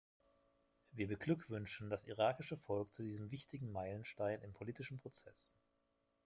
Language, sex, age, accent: German, male, 30-39, Deutschland Deutsch